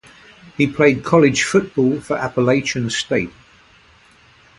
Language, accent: English, England English